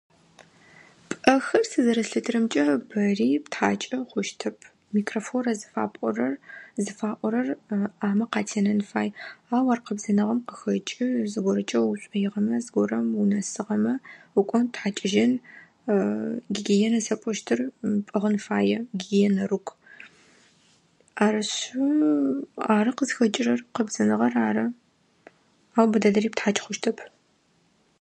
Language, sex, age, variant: Adyghe, female, 19-29, Адыгабзэ (Кирил, пстэумэ зэдыряе)